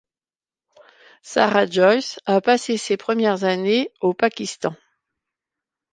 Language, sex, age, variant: French, female, 50-59, Français de métropole